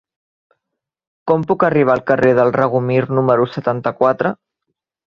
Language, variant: Catalan, Central